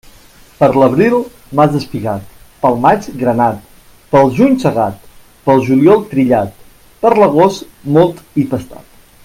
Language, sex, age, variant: Catalan, male, 30-39, Central